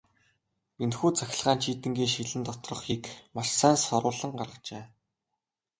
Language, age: Mongolian, 19-29